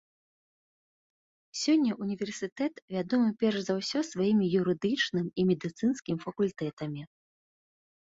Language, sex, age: Belarusian, female, 19-29